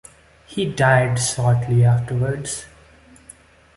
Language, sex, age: English, male, 19-29